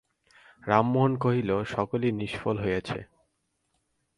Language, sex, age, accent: Bengali, male, 19-29, প্রমিত; চলিত